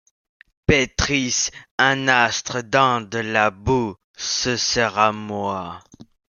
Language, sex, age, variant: French, male, under 19, Français de métropole